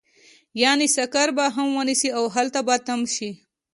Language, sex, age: Pashto, female, 19-29